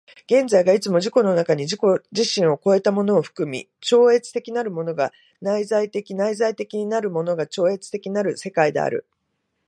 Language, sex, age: Japanese, female, 50-59